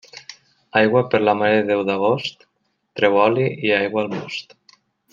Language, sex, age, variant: Catalan, male, 19-29, Nord-Occidental